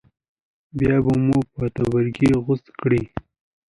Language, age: Pashto, 19-29